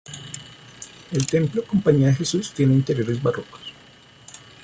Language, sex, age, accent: Spanish, male, 30-39, Andino-Pacífico: Colombia, Perú, Ecuador, oeste de Bolivia y Venezuela andina